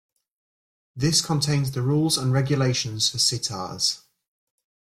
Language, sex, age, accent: English, male, 30-39, England English